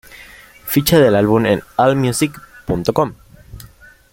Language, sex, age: Spanish, male, under 19